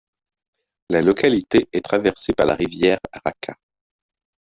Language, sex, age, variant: French, male, 30-39, Français de métropole